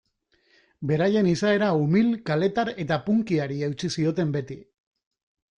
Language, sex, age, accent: Basque, male, 40-49, Mendebalekoa (Araba, Bizkaia, Gipuzkoako mendebaleko herri batzuk)